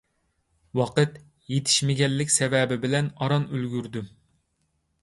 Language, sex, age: Uyghur, male, 30-39